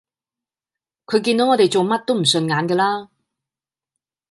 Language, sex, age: Cantonese, female, 40-49